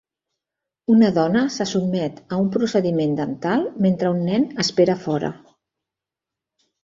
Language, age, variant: Catalan, 50-59, Central